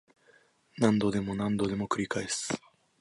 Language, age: Japanese, 19-29